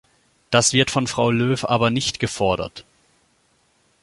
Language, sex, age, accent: German, male, 19-29, Deutschland Deutsch